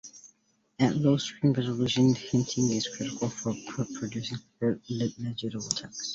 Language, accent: English, Canadian English